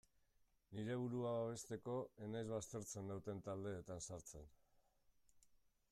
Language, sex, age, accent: Basque, male, 50-59, Mendebalekoa (Araba, Bizkaia, Gipuzkoako mendebaleko herri batzuk)